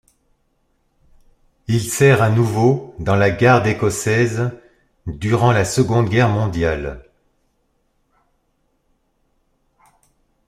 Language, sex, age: French, male, 40-49